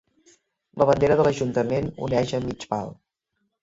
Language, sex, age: Catalan, female, 60-69